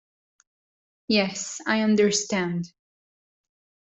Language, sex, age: English, female, 19-29